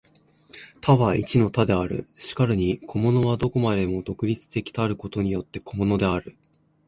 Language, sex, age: Japanese, female, 19-29